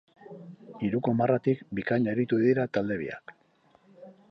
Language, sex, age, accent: Basque, male, 50-59, Mendebalekoa (Araba, Bizkaia, Gipuzkoako mendebaleko herri batzuk)